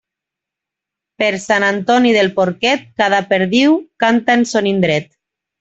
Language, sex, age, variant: Catalan, female, 19-29, Nord-Occidental